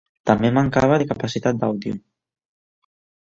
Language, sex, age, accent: Catalan, male, 19-29, valencià